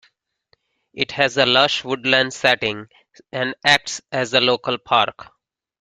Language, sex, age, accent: English, male, 40-49, United States English